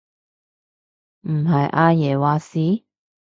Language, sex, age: Cantonese, female, 30-39